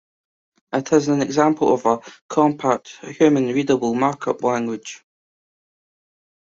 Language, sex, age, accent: English, male, 19-29, Scottish English